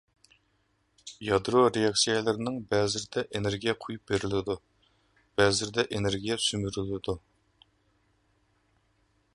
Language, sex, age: Uyghur, male, 40-49